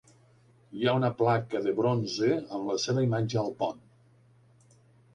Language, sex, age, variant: Catalan, male, 50-59, Nord-Occidental